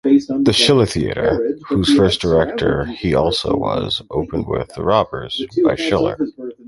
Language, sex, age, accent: English, male, 30-39, United States English